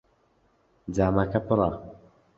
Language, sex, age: Central Kurdish, male, 19-29